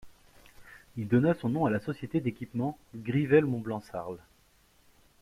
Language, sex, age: French, male, 30-39